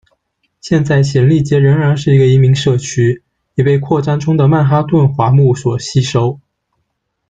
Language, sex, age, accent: Chinese, male, 19-29, 出生地：福建省